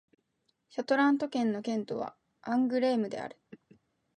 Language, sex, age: Japanese, female, 19-29